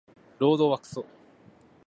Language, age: Japanese, 30-39